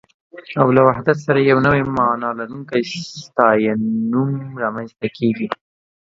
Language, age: Pashto, 19-29